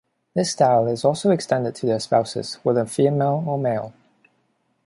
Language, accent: English, Hong Kong English